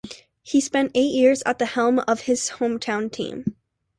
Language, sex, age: English, female, under 19